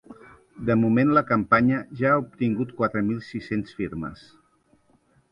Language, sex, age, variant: Catalan, male, 50-59, Central